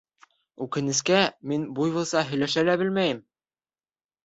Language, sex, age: Bashkir, male, under 19